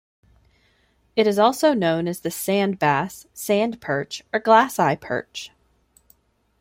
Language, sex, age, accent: English, female, 30-39, United States English